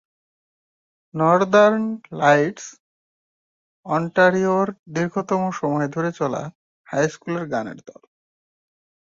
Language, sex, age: Bengali, male, 19-29